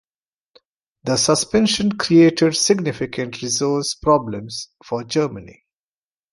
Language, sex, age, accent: English, male, 40-49, India and South Asia (India, Pakistan, Sri Lanka)